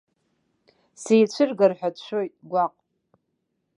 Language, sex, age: Abkhazian, female, 40-49